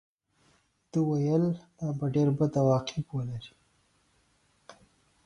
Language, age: Pashto, 19-29